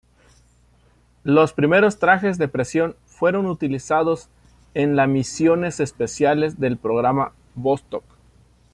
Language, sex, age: Spanish, male, 40-49